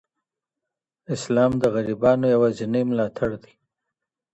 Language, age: Pashto, 50-59